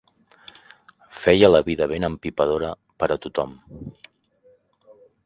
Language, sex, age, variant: Catalan, male, 40-49, Central